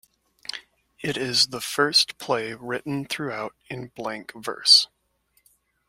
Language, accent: English, United States English